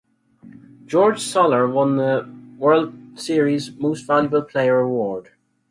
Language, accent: English, Northern Irish